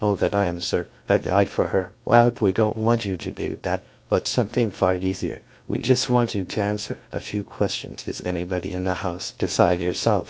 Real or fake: fake